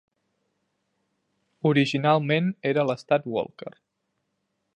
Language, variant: Catalan, Central